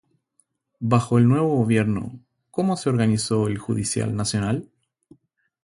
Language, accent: Spanish, Chileno: Chile, Cuyo